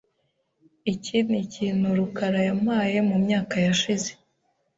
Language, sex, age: Kinyarwanda, female, 19-29